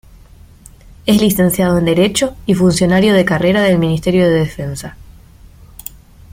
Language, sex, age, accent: Spanish, female, 19-29, Rioplatense: Argentina, Uruguay, este de Bolivia, Paraguay